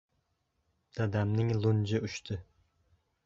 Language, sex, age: Uzbek, male, 19-29